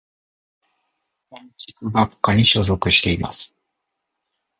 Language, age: Japanese, 30-39